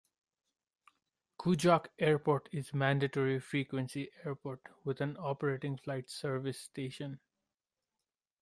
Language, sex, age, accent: English, male, 19-29, India and South Asia (India, Pakistan, Sri Lanka)